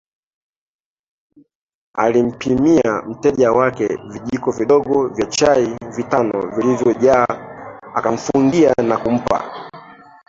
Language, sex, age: Swahili, male, 30-39